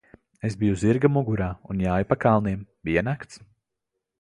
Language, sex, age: Latvian, male, 19-29